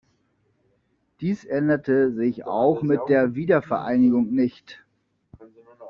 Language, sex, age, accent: German, male, 30-39, Deutschland Deutsch